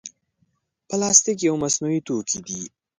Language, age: Pashto, 19-29